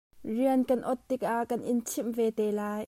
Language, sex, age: Hakha Chin, female, 19-29